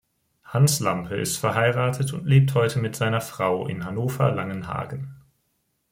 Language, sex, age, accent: German, male, 19-29, Deutschland Deutsch